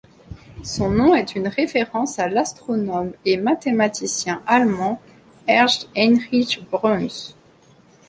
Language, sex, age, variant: French, female, 30-39, Français de métropole